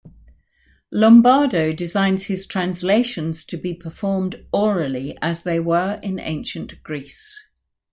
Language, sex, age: English, female, 60-69